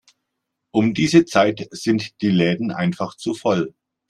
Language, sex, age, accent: German, male, 50-59, Deutschland Deutsch